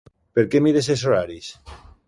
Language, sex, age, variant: Catalan, male, 50-59, Alacantí